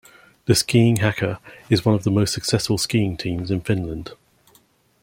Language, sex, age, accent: English, male, 50-59, England English